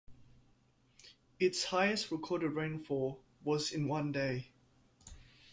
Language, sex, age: English, male, 19-29